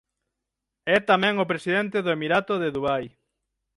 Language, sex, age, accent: Galician, male, 30-39, Atlántico (seseo e gheada); Central (gheada); Normativo (estándar)